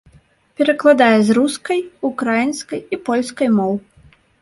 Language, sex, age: Belarusian, female, 19-29